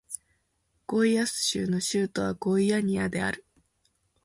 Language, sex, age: Japanese, female, 19-29